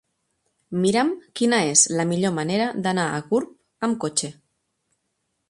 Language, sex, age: Catalan, female, 30-39